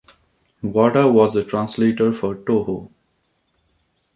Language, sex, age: English, male, 19-29